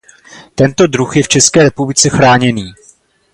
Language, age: Czech, 30-39